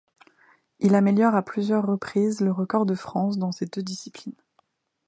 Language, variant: French, Français de métropole